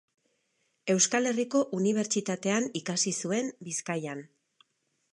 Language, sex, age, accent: Basque, female, 50-59, Erdialdekoa edo Nafarra (Gipuzkoa, Nafarroa)